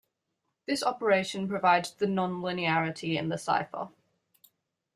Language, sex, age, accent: English, female, under 19, Australian English